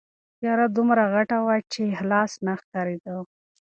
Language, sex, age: Pashto, female, 19-29